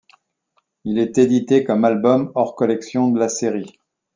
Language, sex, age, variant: French, male, 50-59, Français de métropole